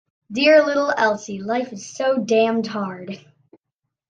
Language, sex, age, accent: English, male, under 19, United States English